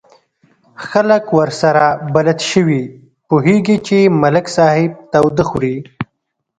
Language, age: Pashto, 30-39